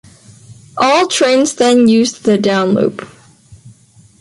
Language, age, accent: English, 19-29, United States English